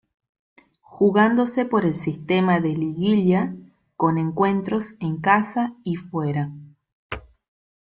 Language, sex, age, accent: Spanish, female, 40-49, Rioplatense: Argentina, Uruguay, este de Bolivia, Paraguay